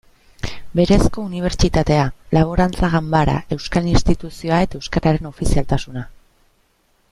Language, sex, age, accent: Basque, female, 30-39, Mendebalekoa (Araba, Bizkaia, Gipuzkoako mendebaleko herri batzuk)